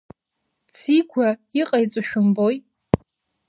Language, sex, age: Abkhazian, female, 19-29